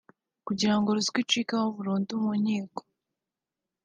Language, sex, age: Kinyarwanda, female, under 19